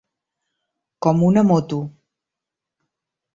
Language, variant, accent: Catalan, Central, Barceloní